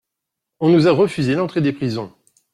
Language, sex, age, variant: French, male, 40-49, Français de métropole